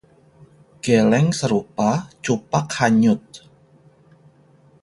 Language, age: Indonesian, 30-39